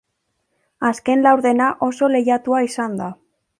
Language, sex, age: Basque, female, under 19